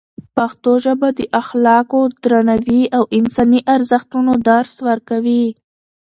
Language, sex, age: Pashto, female, under 19